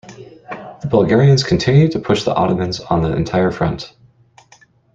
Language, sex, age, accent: English, male, 30-39, United States English